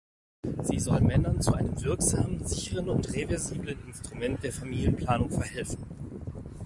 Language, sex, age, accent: German, male, 30-39, Deutschland Deutsch